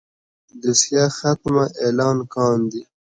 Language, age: Pashto, under 19